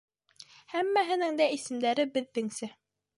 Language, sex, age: Bashkir, female, under 19